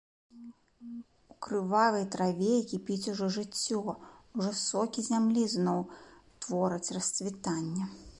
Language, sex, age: Belarusian, female, 30-39